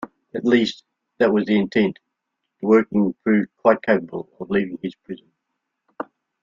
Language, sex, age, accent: English, male, 70-79, Australian English